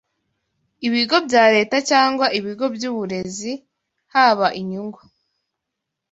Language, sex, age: Kinyarwanda, female, 19-29